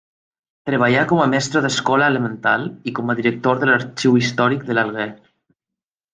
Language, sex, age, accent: Catalan, male, 19-29, valencià